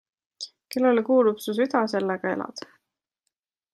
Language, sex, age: Estonian, female, 19-29